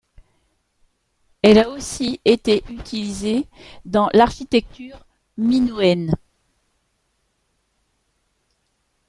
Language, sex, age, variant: French, female, 40-49, Français de métropole